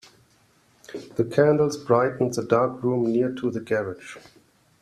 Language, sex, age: English, male, 40-49